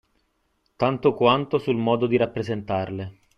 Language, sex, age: Italian, male, 19-29